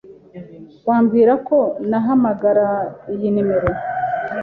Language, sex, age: Kinyarwanda, male, 19-29